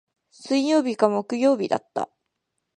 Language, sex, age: Japanese, female, 19-29